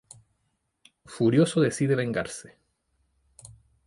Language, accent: Spanish, Chileno: Chile, Cuyo